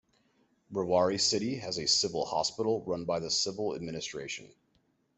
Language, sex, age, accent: English, male, 30-39, United States English